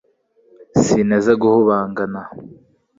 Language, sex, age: Kinyarwanda, male, 19-29